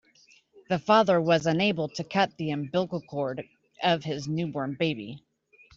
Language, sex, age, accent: English, female, 40-49, United States English